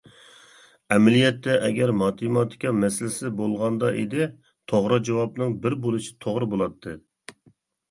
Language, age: Uyghur, 40-49